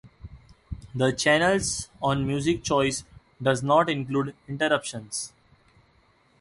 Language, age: English, under 19